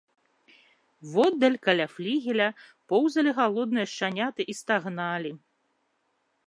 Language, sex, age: Belarusian, female, 30-39